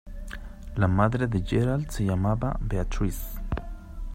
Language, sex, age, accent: Spanish, male, 30-39, México